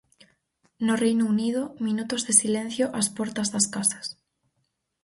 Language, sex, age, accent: Galician, female, 19-29, Normativo (estándar)